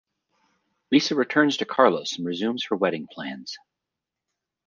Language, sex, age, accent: English, male, 40-49, United States English